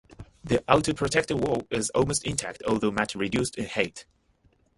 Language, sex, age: English, male, 19-29